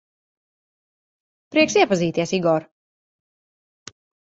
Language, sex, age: Latvian, female, 40-49